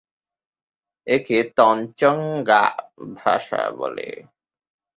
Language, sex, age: Bengali, male, 19-29